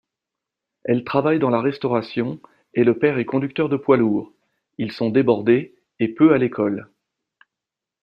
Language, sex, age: French, male, 50-59